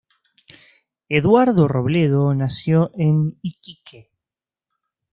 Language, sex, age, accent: Spanish, male, 19-29, Rioplatense: Argentina, Uruguay, este de Bolivia, Paraguay